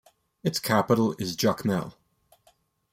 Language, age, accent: English, 19-29, United States English